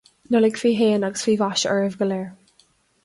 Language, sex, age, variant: Irish, female, 19-29, Gaeilge na Mumhan